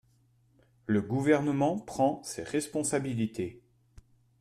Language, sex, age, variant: French, male, 40-49, Français de métropole